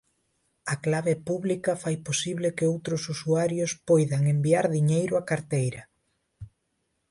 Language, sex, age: Galician, male, 19-29